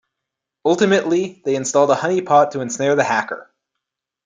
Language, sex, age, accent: English, male, 19-29, United States English